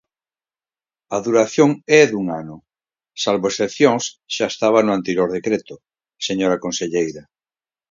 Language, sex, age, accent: Galician, male, 50-59, Normativo (estándar)